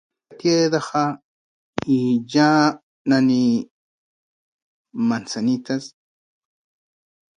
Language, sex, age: Southwestern Tlaxiaco Mixtec, male, 30-39